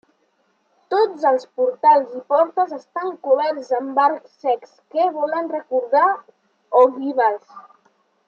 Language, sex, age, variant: Catalan, male, under 19, Central